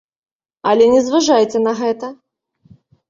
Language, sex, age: Belarusian, female, 30-39